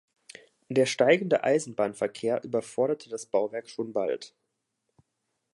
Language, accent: German, Deutschland Deutsch